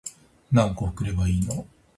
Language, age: Japanese, 30-39